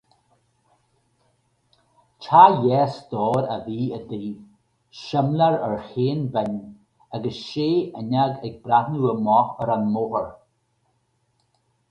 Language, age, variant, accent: Irish, 50-59, Gaeilge Uladh, Cainteoir dúchais, Gaeltacht